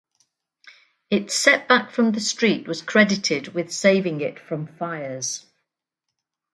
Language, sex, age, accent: English, female, 60-69, England English